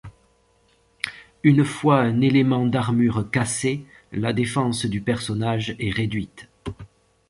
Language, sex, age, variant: French, male, 30-39, Français de métropole